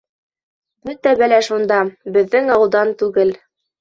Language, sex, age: Bashkir, female, 19-29